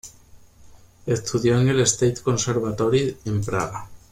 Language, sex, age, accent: Spanish, male, 19-29, España: Sur peninsular (Andalucia, Extremadura, Murcia)